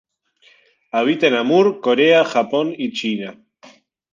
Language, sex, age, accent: Spanish, male, 30-39, Rioplatense: Argentina, Uruguay, este de Bolivia, Paraguay